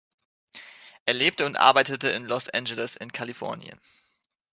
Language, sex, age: German, male, 19-29